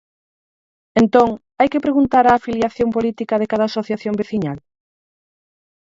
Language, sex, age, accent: Galician, female, 30-39, Central (gheada)